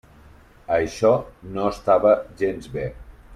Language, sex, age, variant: Catalan, male, 40-49, Central